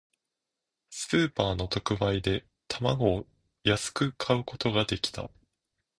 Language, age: Japanese, under 19